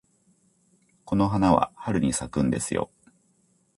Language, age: Japanese, 40-49